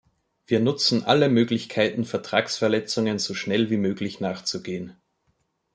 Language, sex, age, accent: German, male, 30-39, Österreichisches Deutsch